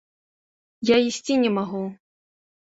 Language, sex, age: Belarusian, female, 19-29